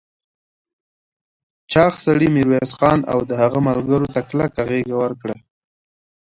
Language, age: Pashto, 19-29